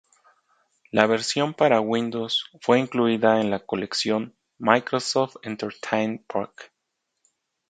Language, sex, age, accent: Spanish, male, 40-49, México